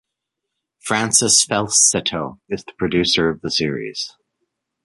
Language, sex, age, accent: English, male, 30-39, Canadian English